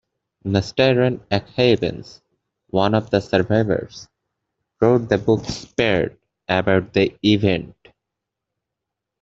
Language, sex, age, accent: English, male, 19-29, United States English